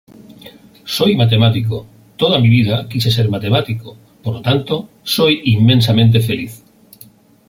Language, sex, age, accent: Spanish, male, 50-59, España: Norte peninsular (Asturias, Castilla y León, Cantabria, País Vasco, Navarra, Aragón, La Rioja, Guadalajara, Cuenca)